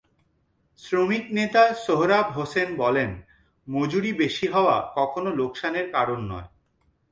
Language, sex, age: Bengali, male, 30-39